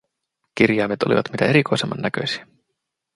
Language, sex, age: Finnish, male, 30-39